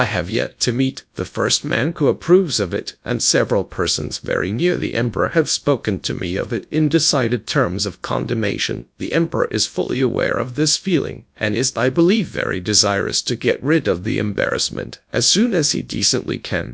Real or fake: fake